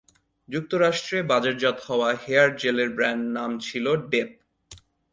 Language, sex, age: Bengali, male, 19-29